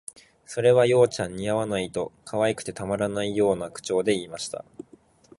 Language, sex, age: Japanese, male, 19-29